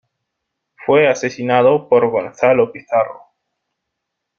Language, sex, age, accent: Spanish, male, 19-29, Andino-Pacífico: Colombia, Perú, Ecuador, oeste de Bolivia y Venezuela andina